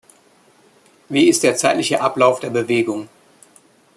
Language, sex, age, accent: German, male, 50-59, Deutschland Deutsch